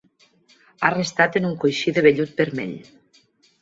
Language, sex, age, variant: Catalan, female, 40-49, Nord-Occidental